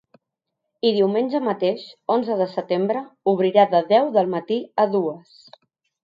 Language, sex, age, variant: Catalan, female, 30-39, Central